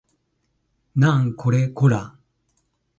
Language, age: Japanese, 70-79